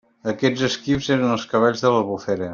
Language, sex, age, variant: Catalan, male, 50-59, Central